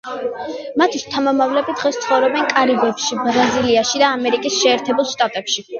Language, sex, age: Georgian, female, under 19